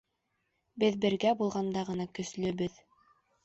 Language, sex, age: Bashkir, female, 19-29